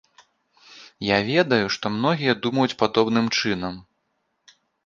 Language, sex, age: Belarusian, male, 30-39